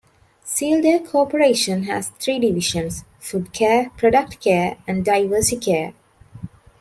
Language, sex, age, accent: English, female, 19-29, India and South Asia (India, Pakistan, Sri Lanka)